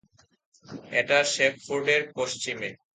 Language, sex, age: Bengali, male, 19-29